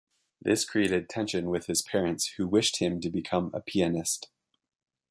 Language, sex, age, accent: English, male, 30-39, United States English